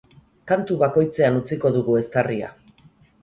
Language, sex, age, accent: Basque, female, 40-49, Erdialdekoa edo Nafarra (Gipuzkoa, Nafarroa)